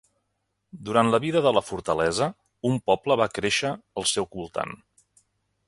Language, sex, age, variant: Catalan, male, 50-59, Central